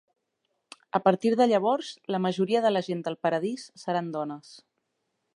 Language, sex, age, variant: Catalan, female, 30-39, Central